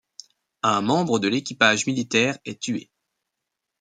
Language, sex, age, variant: French, male, 19-29, Français de métropole